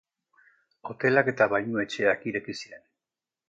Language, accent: Basque, Mendebalekoa (Araba, Bizkaia, Gipuzkoako mendebaleko herri batzuk)